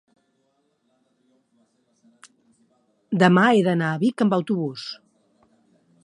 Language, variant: Catalan, Nord-Occidental